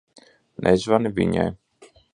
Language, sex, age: Latvian, male, 30-39